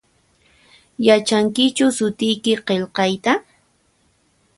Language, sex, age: Puno Quechua, female, 19-29